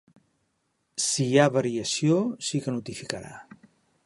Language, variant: Catalan, Central